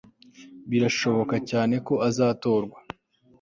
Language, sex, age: Kinyarwanda, male, 19-29